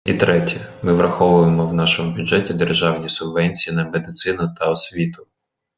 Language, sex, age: Ukrainian, male, 30-39